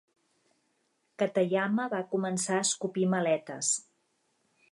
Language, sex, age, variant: Catalan, female, 40-49, Septentrional